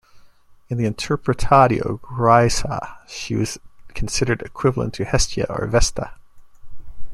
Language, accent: English, United States English